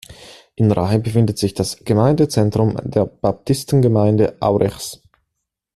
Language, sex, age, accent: German, male, 19-29, Schweizerdeutsch